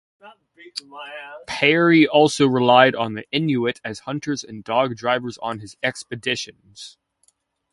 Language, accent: English, United States English